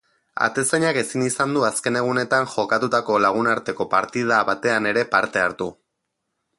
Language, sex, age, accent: Basque, male, 30-39, Erdialdekoa edo Nafarra (Gipuzkoa, Nafarroa)